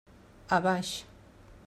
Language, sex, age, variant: Catalan, female, 60-69, Central